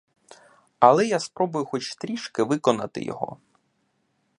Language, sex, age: Ukrainian, male, 30-39